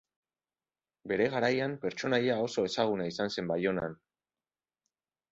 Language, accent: Basque, Mendebalekoa (Araba, Bizkaia, Gipuzkoako mendebaleko herri batzuk)